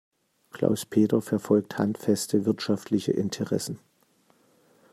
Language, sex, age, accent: German, male, 50-59, Deutschland Deutsch